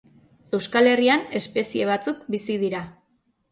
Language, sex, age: Basque, female, 30-39